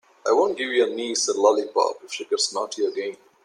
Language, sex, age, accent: English, male, 60-69, India and South Asia (India, Pakistan, Sri Lanka)